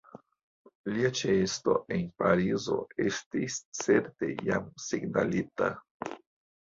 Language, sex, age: Esperanto, male, 50-59